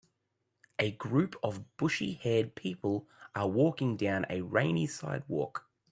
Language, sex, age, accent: English, male, 30-39, Australian English